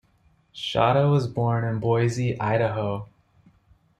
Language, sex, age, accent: English, male, 19-29, United States English